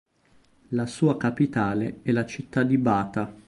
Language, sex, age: Italian, male, 19-29